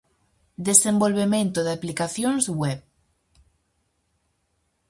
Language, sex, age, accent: Galician, female, under 19, Central (gheada)